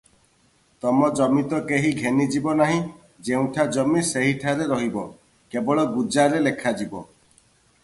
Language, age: Odia, 30-39